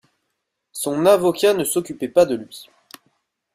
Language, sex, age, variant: French, male, 19-29, Français de métropole